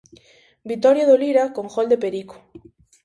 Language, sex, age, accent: Galician, female, 19-29, Atlántico (seseo e gheada)